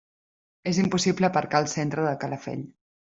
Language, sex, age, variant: Catalan, female, 30-39, Central